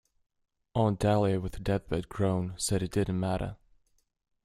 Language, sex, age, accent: English, male, 30-39, United States English